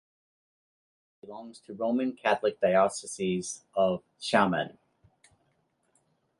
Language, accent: English, United States English